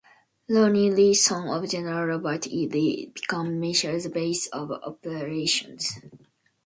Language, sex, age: English, female, 19-29